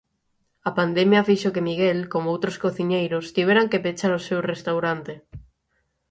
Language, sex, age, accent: Galician, female, 19-29, Central (gheada); Normativo (estándar)